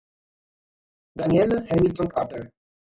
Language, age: Italian, 40-49